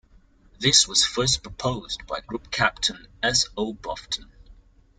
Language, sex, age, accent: English, male, 19-29, Singaporean English